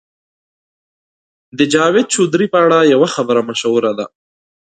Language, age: Pashto, 19-29